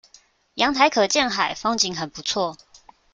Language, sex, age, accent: Chinese, female, 19-29, 出生地：新北市